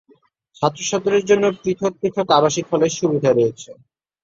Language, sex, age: Bengali, male, 19-29